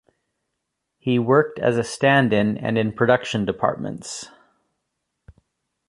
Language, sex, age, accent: English, male, 30-39, United States English